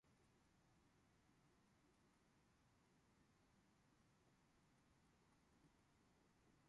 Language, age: English, 19-29